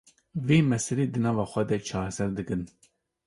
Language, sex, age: Kurdish, male, 30-39